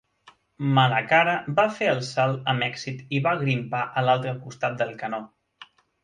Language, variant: Catalan, Central